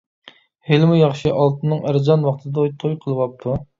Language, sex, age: Uyghur, male, 30-39